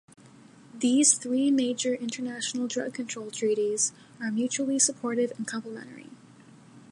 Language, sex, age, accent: English, female, 19-29, United States English